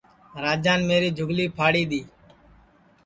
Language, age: Sansi, 19-29